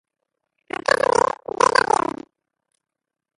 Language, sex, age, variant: Catalan, male, 60-69, Central